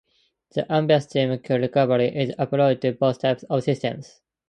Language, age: English, under 19